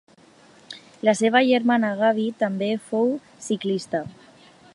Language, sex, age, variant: Catalan, female, under 19, Alacantí